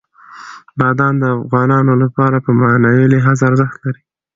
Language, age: Pashto, 19-29